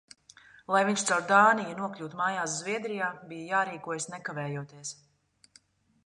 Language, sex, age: Latvian, female, 30-39